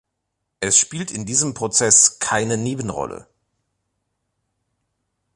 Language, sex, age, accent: German, male, 19-29, Deutschland Deutsch